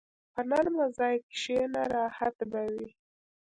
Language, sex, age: Pashto, female, under 19